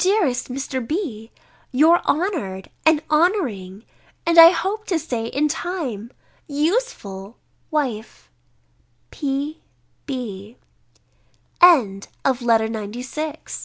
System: none